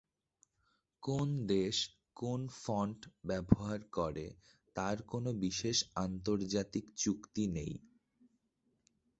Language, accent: Bengali, প্রমিত